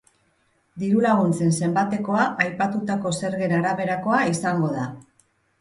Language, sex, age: Basque, female, 40-49